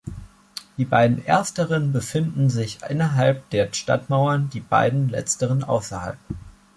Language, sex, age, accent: German, male, 19-29, Deutschland Deutsch